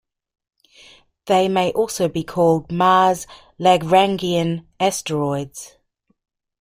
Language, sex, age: English, female, 40-49